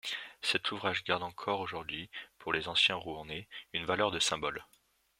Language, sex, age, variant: French, male, under 19, Français de métropole